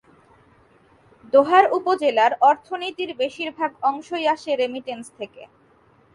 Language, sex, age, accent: Bengali, female, 19-29, শুদ্ধ বাংলা